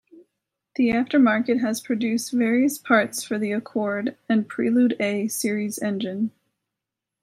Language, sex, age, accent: English, female, 30-39, United States English